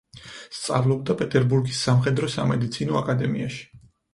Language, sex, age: Georgian, male, 30-39